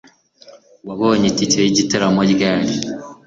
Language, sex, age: Kinyarwanda, male, 19-29